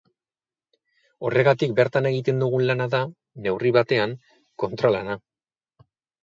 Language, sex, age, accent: Basque, male, 30-39, Erdialdekoa edo Nafarra (Gipuzkoa, Nafarroa)